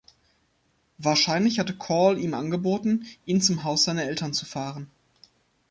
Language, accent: German, Deutschland Deutsch